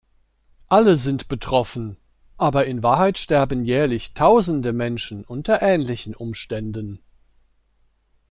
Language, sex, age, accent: German, male, 50-59, Deutschland Deutsch